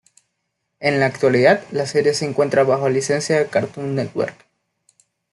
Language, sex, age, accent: Spanish, male, 19-29, Caribe: Cuba, Venezuela, Puerto Rico, República Dominicana, Panamá, Colombia caribeña, México caribeño, Costa del golfo de México